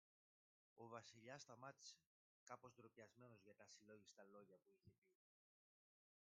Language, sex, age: Greek, male, 30-39